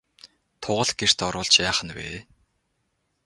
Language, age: Mongolian, 19-29